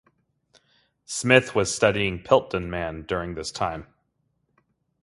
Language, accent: English, United States English